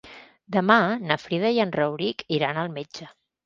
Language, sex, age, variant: Catalan, female, 50-59, Central